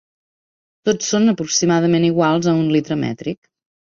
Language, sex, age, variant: Catalan, female, 30-39, Central